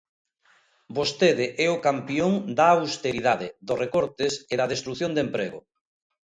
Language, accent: Galician, Oriental (común en zona oriental)